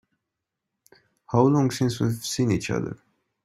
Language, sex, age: English, male, 19-29